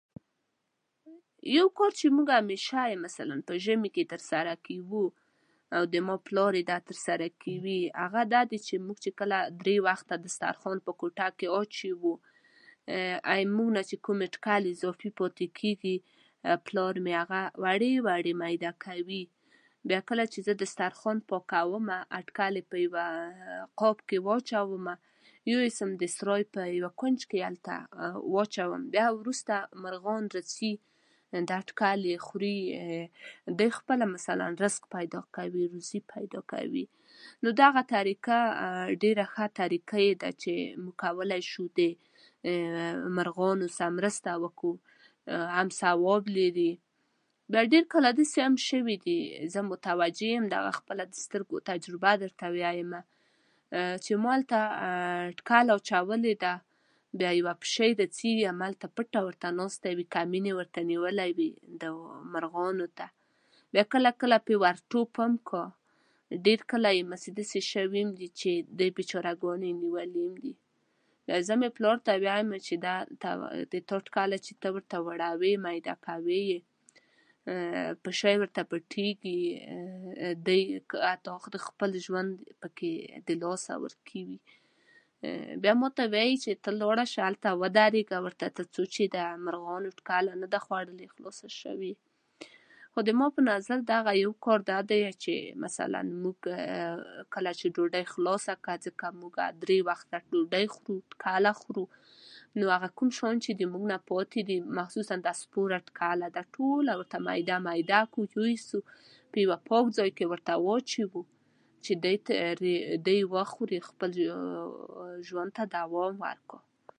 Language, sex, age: Pashto, female, 19-29